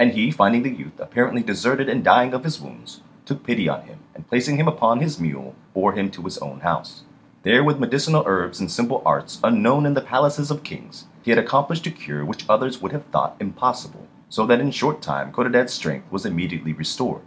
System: none